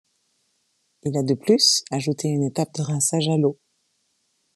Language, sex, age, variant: French, female, 40-49, Français de métropole